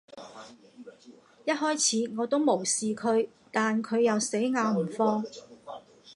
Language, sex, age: Cantonese, female, 40-49